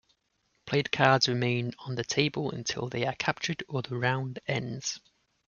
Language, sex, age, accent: English, male, 30-39, England English